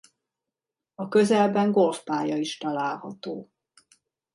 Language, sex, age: Hungarian, female, 50-59